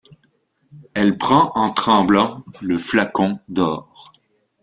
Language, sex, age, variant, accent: French, male, 60-69, Français d'Amérique du Nord, Français du Canada